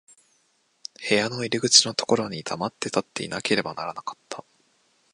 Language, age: Japanese, 19-29